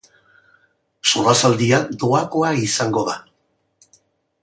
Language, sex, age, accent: Basque, male, 60-69, Mendebalekoa (Araba, Bizkaia, Gipuzkoako mendebaleko herri batzuk)